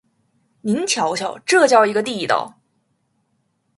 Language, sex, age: Chinese, female, 19-29